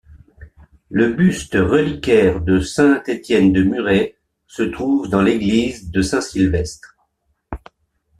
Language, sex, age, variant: French, male, 50-59, Français de métropole